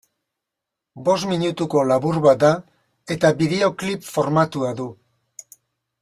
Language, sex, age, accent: Basque, male, 60-69, Mendebalekoa (Araba, Bizkaia, Gipuzkoako mendebaleko herri batzuk)